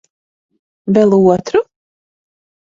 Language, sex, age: Latvian, female, 30-39